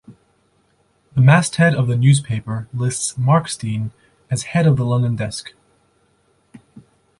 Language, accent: English, United States English